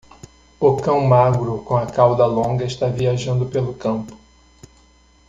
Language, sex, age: Portuguese, male, 50-59